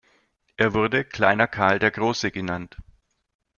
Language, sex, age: German, male, 30-39